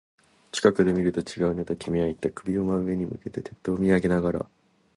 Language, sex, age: Japanese, male, 19-29